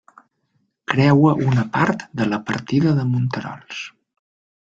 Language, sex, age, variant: Catalan, male, 40-49, Central